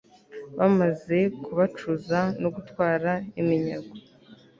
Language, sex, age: Kinyarwanda, female, 19-29